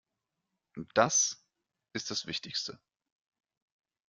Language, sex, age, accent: German, male, 30-39, Deutschland Deutsch